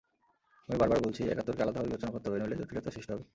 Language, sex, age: Bengali, male, 19-29